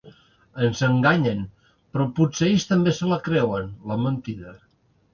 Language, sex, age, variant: Catalan, male, 50-59, Central